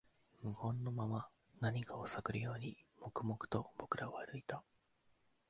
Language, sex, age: Japanese, male, 19-29